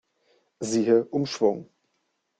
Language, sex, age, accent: German, male, 19-29, Deutschland Deutsch